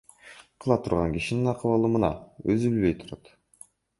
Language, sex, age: Kyrgyz, male, under 19